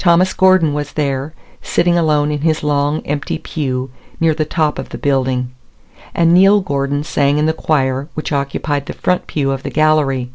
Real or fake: real